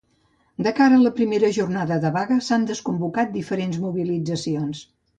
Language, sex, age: Catalan, female, 70-79